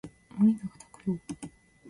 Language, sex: Japanese, female